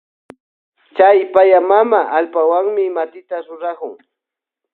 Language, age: Loja Highland Quichua, 40-49